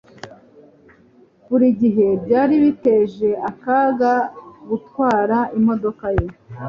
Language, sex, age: Kinyarwanda, female, 40-49